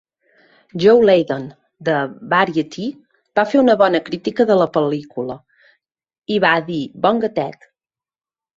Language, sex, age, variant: Catalan, female, 30-39, Central